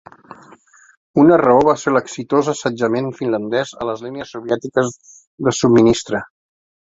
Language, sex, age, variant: Catalan, male, 40-49, Central